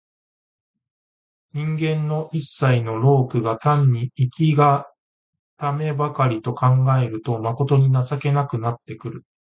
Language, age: Japanese, 40-49